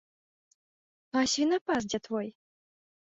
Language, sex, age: Belarusian, female, 19-29